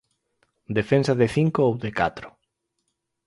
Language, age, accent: Galician, 19-29, Normativo (estándar)